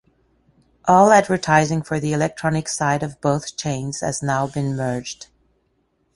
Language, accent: English, Canadian English